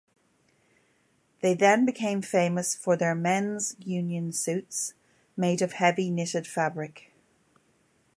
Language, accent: English, Irish English